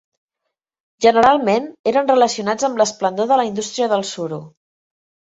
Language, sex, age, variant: Catalan, female, 40-49, Central